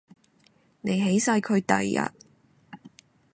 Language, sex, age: Cantonese, female, 19-29